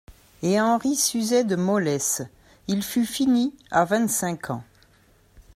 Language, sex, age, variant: French, female, 60-69, Français de métropole